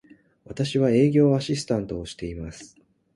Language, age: Japanese, 19-29